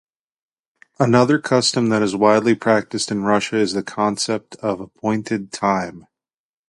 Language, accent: English, United States English